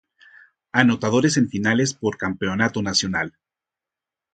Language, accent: Spanish, México